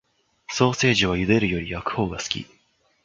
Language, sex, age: Japanese, male, under 19